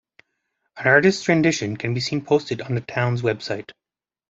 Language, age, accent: English, 30-39, Canadian English